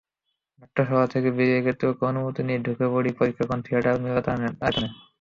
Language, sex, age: Bengali, male, 19-29